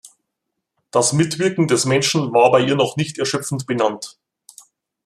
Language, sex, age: German, male, 40-49